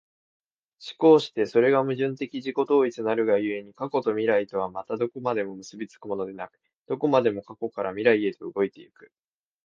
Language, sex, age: Japanese, male, under 19